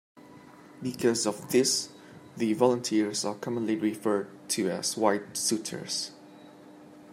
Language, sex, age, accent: English, male, 19-29, United States English